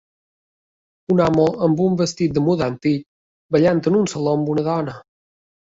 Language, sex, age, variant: Catalan, male, 19-29, Balear